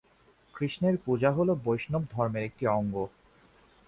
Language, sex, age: Bengali, male, 19-29